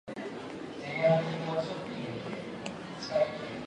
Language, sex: Japanese, female